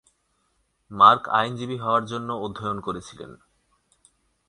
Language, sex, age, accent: Bengali, male, 19-29, Bangladeshi